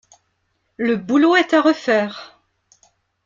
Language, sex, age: French, female, 50-59